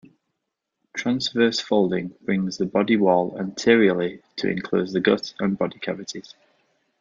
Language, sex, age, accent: English, male, 19-29, England English